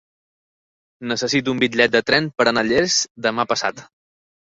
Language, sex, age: Catalan, male, 30-39